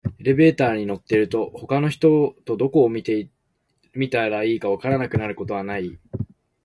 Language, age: Japanese, under 19